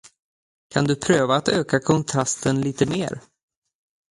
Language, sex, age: Swedish, male, 30-39